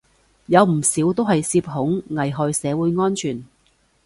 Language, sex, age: Cantonese, female, 40-49